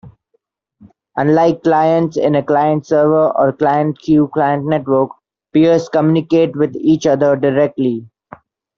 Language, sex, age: English, male, 19-29